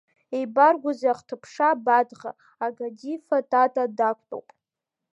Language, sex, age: Abkhazian, female, 19-29